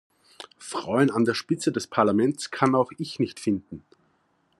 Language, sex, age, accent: German, male, 30-39, Österreichisches Deutsch